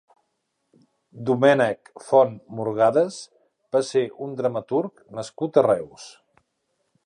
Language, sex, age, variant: Catalan, male, 50-59, Central